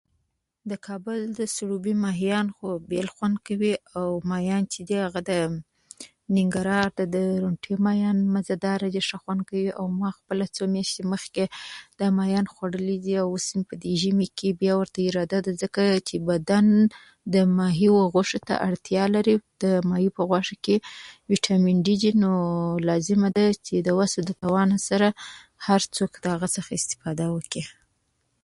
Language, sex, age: Pashto, female, 19-29